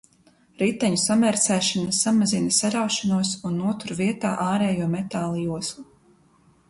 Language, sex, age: Latvian, female, 19-29